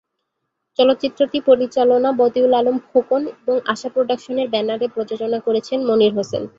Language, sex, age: Bengali, female, 19-29